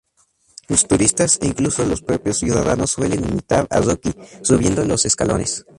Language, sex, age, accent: Spanish, male, 19-29, México